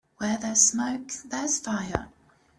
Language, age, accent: English, 19-29, England English